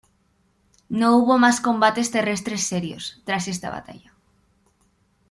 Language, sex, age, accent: Spanish, female, under 19, España: Norte peninsular (Asturias, Castilla y León, Cantabria, País Vasco, Navarra, Aragón, La Rioja, Guadalajara, Cuenca)